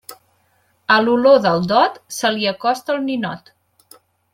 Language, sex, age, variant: Catalan, female, 19-29, Central